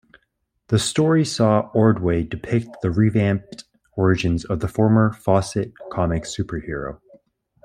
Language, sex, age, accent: English, male, 19-29, Canadian English